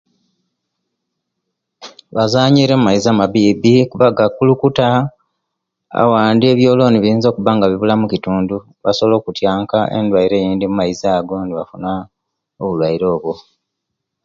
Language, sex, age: Kenyi, male, 50-59